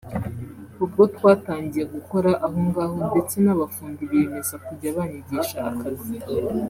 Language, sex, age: Kinyarwanda, female, under 19